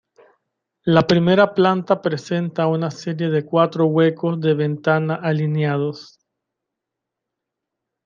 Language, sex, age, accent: Spanish, male, 30-39, Caribe: Cuba, Venezuela, Puerto Rico, República Dominicana, Panamá, Colombia caribeña, México caribeño, Costa del golfo de México